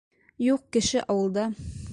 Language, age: Bashkir, 19-29